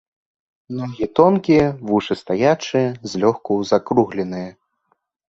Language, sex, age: Belarusian, male, under 19